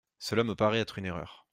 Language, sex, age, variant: French, male, 30-39, Français de métropole